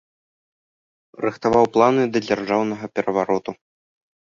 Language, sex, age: Belarusian, male, under 19